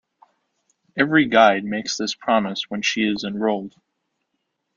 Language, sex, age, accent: English, male, under 19, United States English